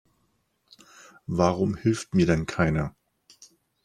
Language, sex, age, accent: German, male, 60-69, Deutschland Deutsch